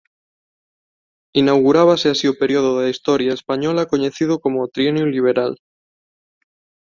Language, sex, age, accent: Galician, male, 19-29, Neofalante